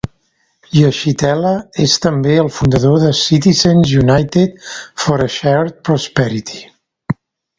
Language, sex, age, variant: Catalan, male, 50-59, Central